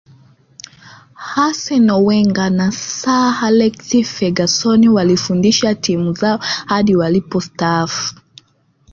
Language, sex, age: Swahili, female, 19-29